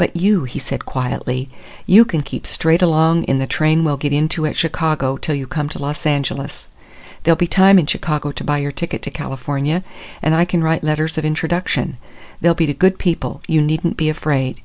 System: none